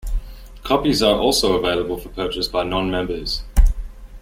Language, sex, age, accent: English, male, 19-29, Australian English